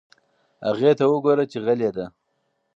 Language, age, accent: Pashto, 30-39, کندهارۍ لهجه